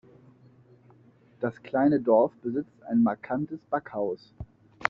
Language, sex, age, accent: German, male, 30-39, Deutschland Deutsch